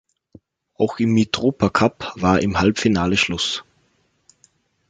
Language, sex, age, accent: German, male, 30-39, Österreichisches Deutsch